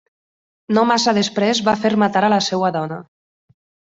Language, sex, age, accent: Catalan, female, 30-39, valencià